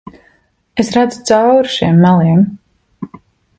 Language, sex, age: Latvian, female, 30-39